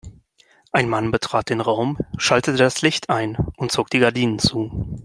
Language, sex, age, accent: German, male, 19-29, Deutschland Deutsch